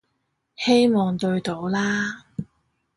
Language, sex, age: Cantonese, female, 19-29